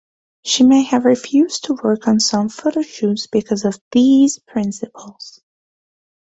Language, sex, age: English, female, 19-29